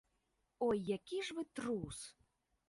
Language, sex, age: Belarusian, female, under 19